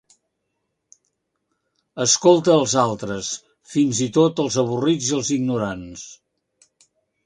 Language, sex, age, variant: Catalan, male, 80-89, Central